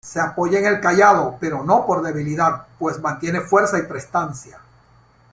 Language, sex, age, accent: Spanish, male, 60-69, Caribe: Cuba, Venezuela, Puerto Rico, República Dominicana, Panamá, Colombia caribeña, México caribeño, Costa del golfo de México